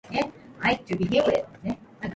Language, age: English, 30-39